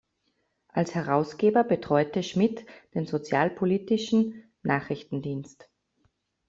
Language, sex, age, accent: German, female, 30-39, Österreichisches Deutsch